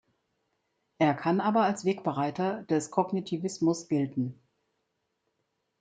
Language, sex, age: German, female, 50-59